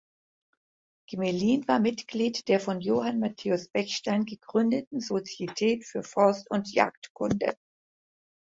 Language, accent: German, Deutschland Deutsch